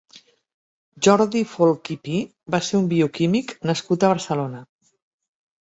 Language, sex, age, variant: Catalan, female, 50-59, Central